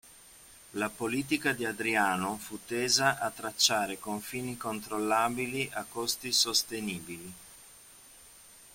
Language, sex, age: Italian, male, 50-59